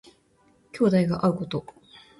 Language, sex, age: Japanese, female, 19-29